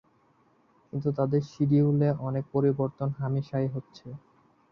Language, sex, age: Bengali, male, 19-29